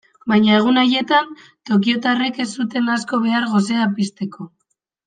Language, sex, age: Basque, female, 19-29